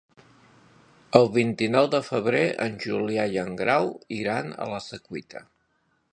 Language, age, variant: Catalan, 60-69, Central